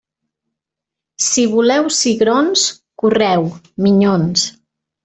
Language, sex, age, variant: Catalan, female, 40-49, Central